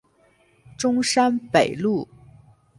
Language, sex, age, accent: Chinese, male, 19-29, 出生地：北京市